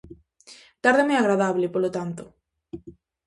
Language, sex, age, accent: Galician, female, 19-29, Atlántico (seseo e gheada)